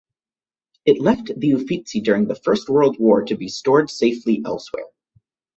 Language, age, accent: English, 19-29, United States English